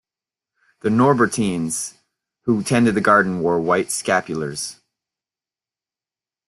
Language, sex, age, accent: English, male, 40-49, United States English